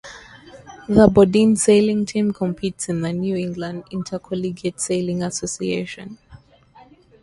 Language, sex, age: English, female, 19-29